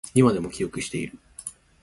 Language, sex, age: Japanese, male, 19-29